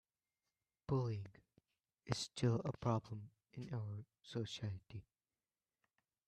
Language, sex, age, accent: English, male, under 19, United States English